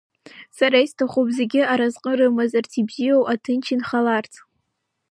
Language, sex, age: Abkhazian, female, 19-29